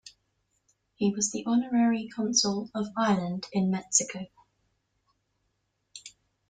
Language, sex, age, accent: English, female, under 19, England English